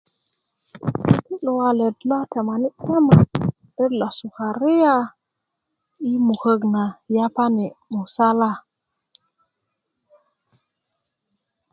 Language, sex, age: Kuku, female, 30-39